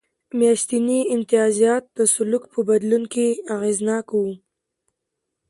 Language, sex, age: Pashto, female, 19-29